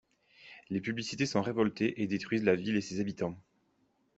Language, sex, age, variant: French, male, 19-29, Français de métropole